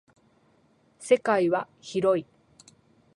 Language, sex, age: Japanese, female, 50-59